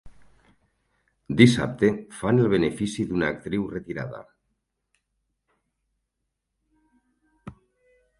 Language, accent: Catalan, Tortosí